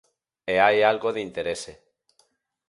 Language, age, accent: Galician, 40-49, Normativo (estándar)